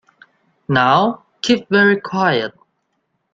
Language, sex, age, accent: English, male, 19-29, Malaysian English